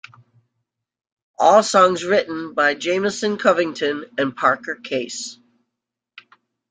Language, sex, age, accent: English, female, 60-69, United States English